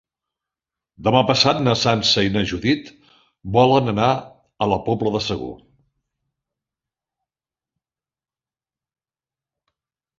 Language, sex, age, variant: Catalan, male, 60-69, Central